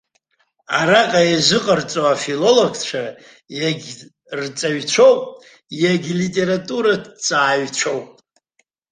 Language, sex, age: Abkhazian, male, 80-89